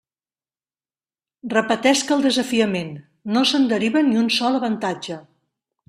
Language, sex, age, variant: Catalan, female, 40-49, Central